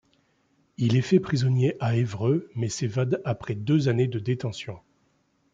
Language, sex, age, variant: French, male, 50-59, Français de métropole